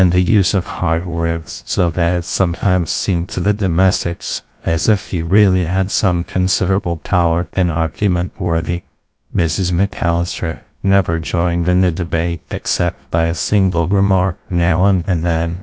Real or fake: fake